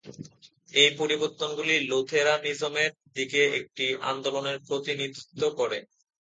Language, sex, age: Bengali, male, 19-29